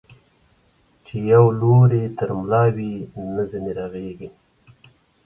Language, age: Pashto, 60-69